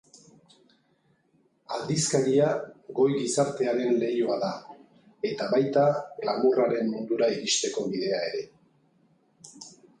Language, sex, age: Basque, male, 50-59